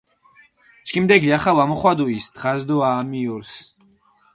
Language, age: Mingrelian, 19-29